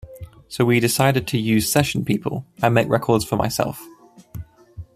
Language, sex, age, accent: English, male, 19-29, England English